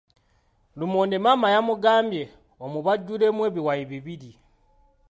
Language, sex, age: Ganda, male, 19-29